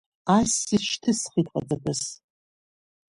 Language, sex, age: Abkhazian, female, 40-49